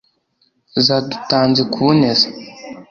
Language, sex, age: Kinyarwanda, male, under 19